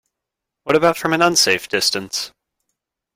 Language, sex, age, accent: English, male, 19-29, United States English